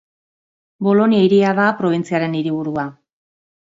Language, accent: Basque, Mendebalekoa (Araba, Bizkaia, Gipuzkoako mendebaleko herri batzuk)